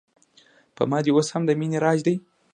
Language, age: Pashto, under 19